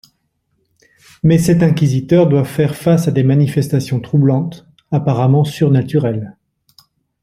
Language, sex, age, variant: French, male, 40-49, Français de métropole